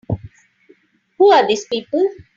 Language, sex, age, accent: English, female, 50-59, India and South Asia (India, Pakistan, Sri Lanka)